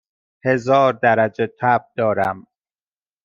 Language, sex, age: Persian, male, 40-49